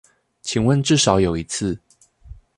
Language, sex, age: Chinese, male, 19-29